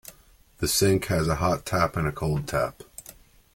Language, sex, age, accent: English, male, 30-39, United States English